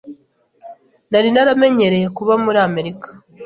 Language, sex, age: Kinyarwanda, female, 19-29